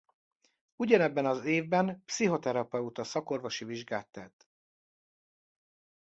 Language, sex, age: Hungarian, male, 40-49